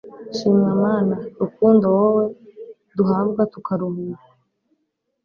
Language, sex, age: Kinyarwanda, female, 19-29